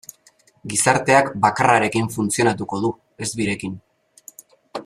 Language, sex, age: Basque, male, 19-29